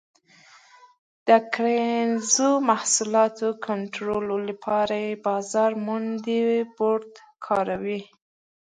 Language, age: Pashto, 19-29